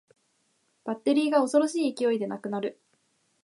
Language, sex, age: Japanese, female, 19-29